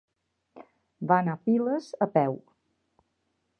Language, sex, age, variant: Catalan, female, 60-69, Balear